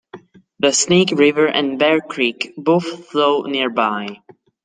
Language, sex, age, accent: English, male, under 19, United States English